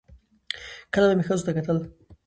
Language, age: Pashto, 19-29